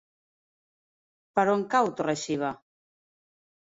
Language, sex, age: Catalan, female, 40-49